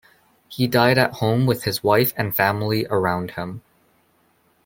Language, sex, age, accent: English, male, under 19, Canadian English